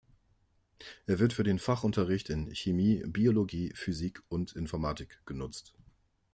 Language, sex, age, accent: German, male, 40-49, Deutschland Deutsch